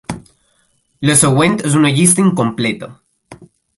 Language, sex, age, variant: Catalan, male, under 19, Balear